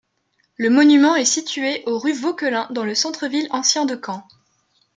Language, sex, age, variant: French, female, 19-29, Français de métropole